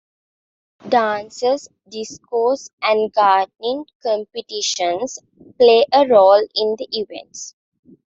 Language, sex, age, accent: English, female, 19-29, India and South Asia (India, Pakistan, Sri Lanka)